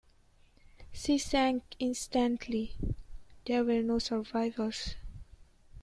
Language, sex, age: English, female, 19-29